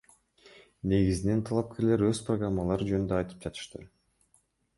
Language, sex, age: Kyrgyz, male, under 19